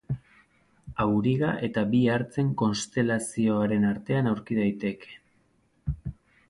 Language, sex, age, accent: Basque, male, 30-39, Mendebalekoa (Araba, Bizkaia, Gipuzkoako mendebaleko herri batzuk)